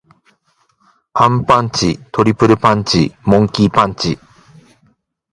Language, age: Japanese, 30-39